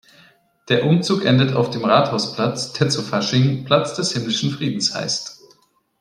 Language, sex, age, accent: German, male, 40-49, Deutschland Deutsch